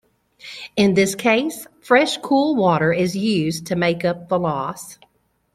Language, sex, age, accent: English, female, 50-59, United States English